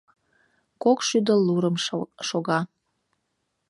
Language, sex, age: Mari, female, 19-29